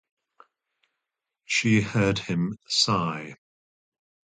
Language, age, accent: English, 70-79, England English